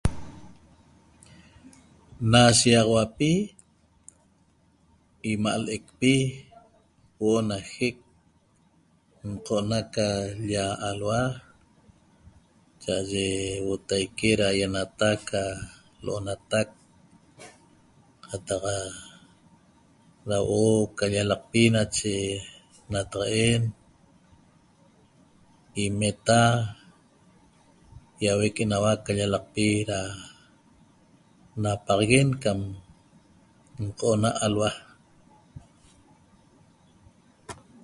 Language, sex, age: Toba, female, 50-59